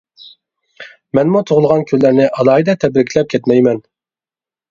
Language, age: Uyghur, 19-29